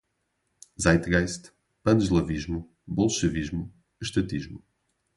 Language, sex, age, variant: Portuguese, male, 19-29, Portuguese (Portugal)